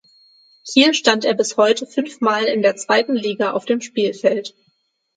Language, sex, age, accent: German, female, 19-29, Deutschland Deutsch; Hochdeutsch